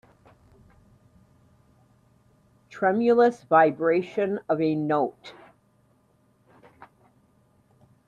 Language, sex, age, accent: English, female, 50-59, United States English